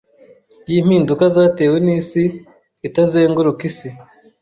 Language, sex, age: Kinyarwanda, male, 19-29